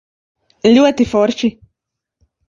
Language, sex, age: Latvian, female, 19-29